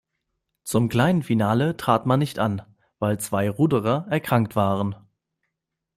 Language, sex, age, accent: German, male, 19-29, Deutschland Deutsch